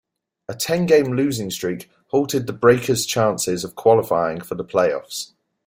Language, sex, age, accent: English, male, 19-29, England English